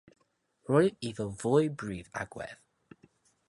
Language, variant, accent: Welsh, South-Eastern Welsh, Y Deyrnas Unedig Cymraeg